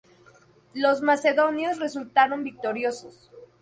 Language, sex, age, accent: Spanish, female, 19-29, México